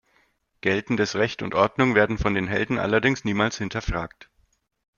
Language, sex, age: German, male, 30-39